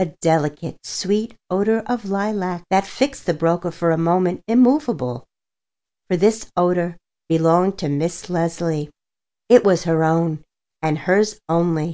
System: none